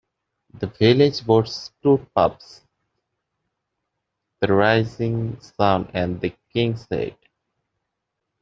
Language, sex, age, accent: English, male, 19-29, United States English